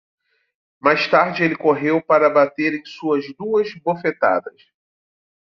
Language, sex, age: Portuguese, male, 40-49